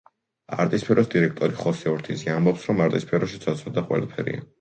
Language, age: Georgian, 19-29